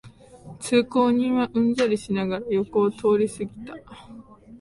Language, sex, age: Japanese, female, 19-29